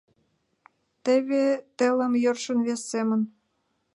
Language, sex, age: Mari, female, 19-29